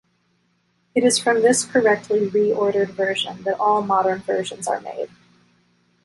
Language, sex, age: English, female, 19-29